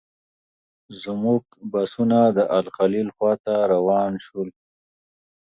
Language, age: Pashto, 30-39